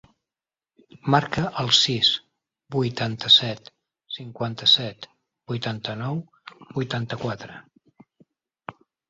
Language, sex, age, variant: Catalan, male, 50-59, Central